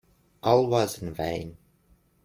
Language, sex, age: English, male, 30-39